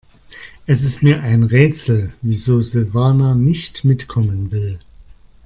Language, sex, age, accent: German, male, 50-59, Deutschland Deutsch